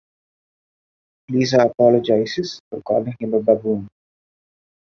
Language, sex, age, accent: English, male, 19-29, India and South Asia (India, Pakistan, Sri Lanka)